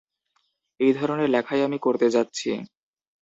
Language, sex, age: Bengali, male, 19-29